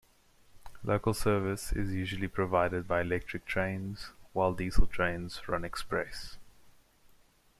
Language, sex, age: English, male, 19-29